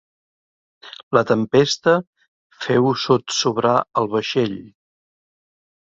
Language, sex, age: Catalan, male, 50-59